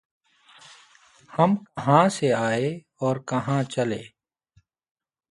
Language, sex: Urdu, male